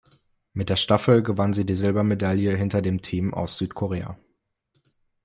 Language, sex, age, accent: German, male, 19-29, Deutschland Deutsch